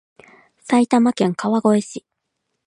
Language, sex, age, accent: Japanese, female, 19-29, 関西